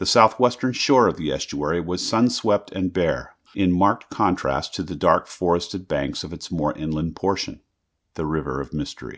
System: none